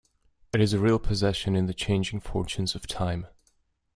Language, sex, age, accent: English, male, 30-39, United States English